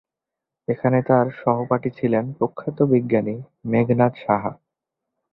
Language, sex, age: Bengali, male, 19-29